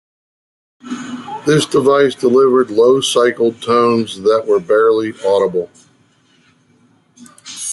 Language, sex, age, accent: English, male, 50-59, United States English